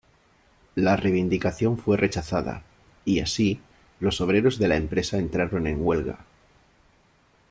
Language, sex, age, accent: Spanish, male, 30-39, España: Sur peninsular (Andalucia, Extremadura, Murcia)